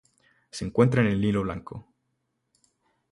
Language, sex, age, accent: Spanish, male, 19-29, Chileno: Chile, Cuyo